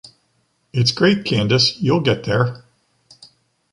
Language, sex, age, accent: English, male, 50-59, United States English